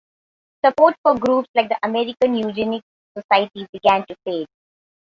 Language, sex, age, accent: English, female, 30-39, India and South Asia (India, Pakistan, Sri Lanka)